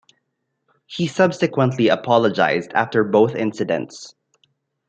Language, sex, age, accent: English, male, 19-29, Filipino